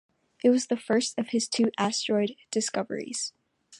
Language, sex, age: English, female, under 19